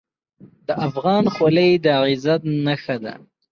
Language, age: Pashto, 19-29